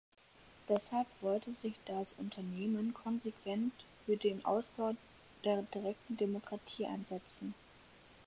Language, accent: German, Deutschland Deutsch